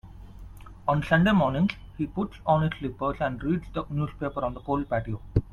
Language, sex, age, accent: English, male, 19-29, India and South Asia (India, Pakistan, Sri Lanka)